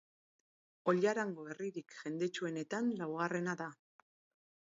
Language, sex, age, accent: Basque, female, 50-59, Erdialdekoa edo Nafarra (Gipuzkoa, Nafarroa)